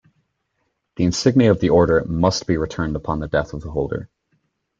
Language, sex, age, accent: English, male, 19-29, Irish English